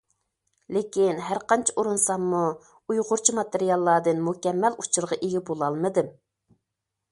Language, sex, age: Uyghur, female, 40-49